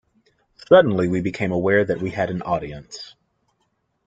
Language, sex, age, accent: English, male, 19-29, United States English